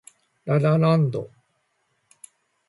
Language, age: Japanese, 50-59